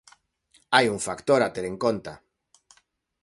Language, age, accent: Galician, 40-49, Normativo (estándar)